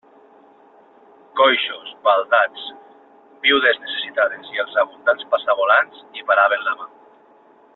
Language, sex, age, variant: Catalan, male, 40-49, Nord-Occidental